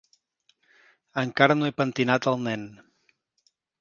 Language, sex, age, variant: Catalan, male, 40-49, Central